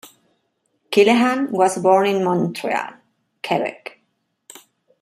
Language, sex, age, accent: English, female, 40-49, United States English